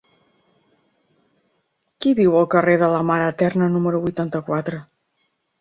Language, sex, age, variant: Catalan, female, 50-59, Central